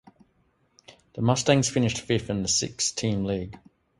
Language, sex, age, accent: English, male, 30-39, Australian English